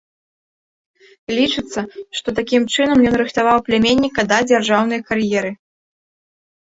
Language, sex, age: Belarusian, female, 19-29